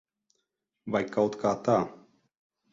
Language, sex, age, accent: Latvian, male, 30-39, Riga; Dzimtā valoda; nav